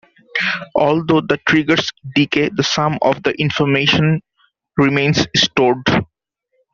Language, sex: English, male